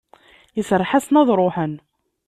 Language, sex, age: Kabyle, female, 30-39